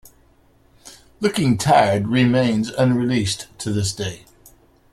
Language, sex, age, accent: English, male, 50-59, United States English